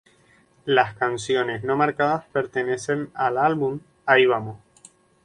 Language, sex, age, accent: Spanish, male, 19-29, España: Islas Canarias